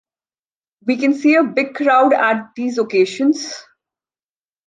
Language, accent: English, India and South Asia (India, Pakistan, Sri Lanka)